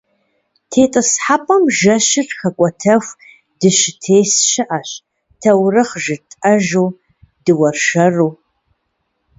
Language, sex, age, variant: Kabardian, female, 50-59, Адыгэбзэ (Къэбэрдей, Кирил, псоми зэдай)